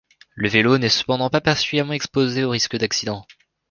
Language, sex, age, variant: French, male, 19-29, Français de métropole